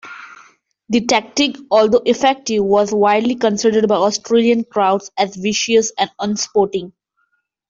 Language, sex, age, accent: English, female, 19-29, India and South Asia (India, Pakistan, Sri Lanka)